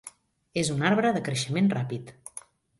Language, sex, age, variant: Catalan, female, 40-49, Central